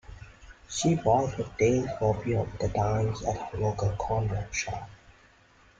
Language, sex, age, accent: English, male, under 19, India and South Asia (India, Pakistan, Sri Lanka)